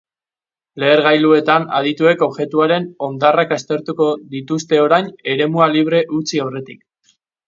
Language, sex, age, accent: Basque, male, 19-29, Mendebalekoa (Araba, Bizkaia, Gipuzkoako mendebaleko herri batzuk)